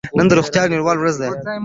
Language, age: Pashto, 19-29